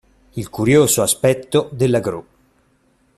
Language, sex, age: Italian, male, 40-49